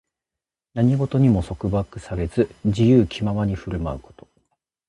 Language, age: Japanese, 30-39